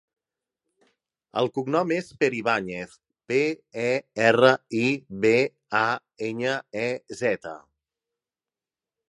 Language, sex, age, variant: Catalan, male, 30-39, Central